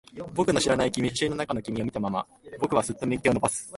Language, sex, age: Japanese, male, 19-29